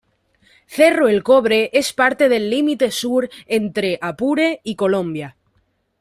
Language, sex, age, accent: Spanish, female, 19-29, España: Centro-Sur peninsular (Madrid, Toledo, Castilla-La Mancha)